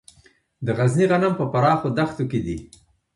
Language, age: Pashto, 50-59